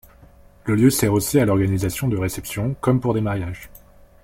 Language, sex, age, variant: French, male, 19-29, Français de métropole